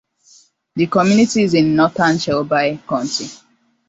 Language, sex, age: English, female, 19-29